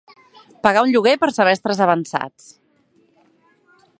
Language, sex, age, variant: Catalan, female, 40-49, Central